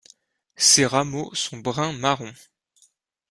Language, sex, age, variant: French, male, 19-29, Français de métropole